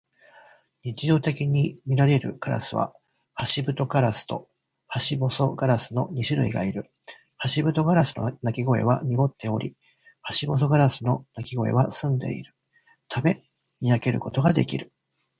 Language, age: Japanese, 50-59